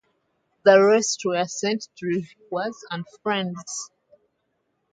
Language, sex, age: English, female, 19-29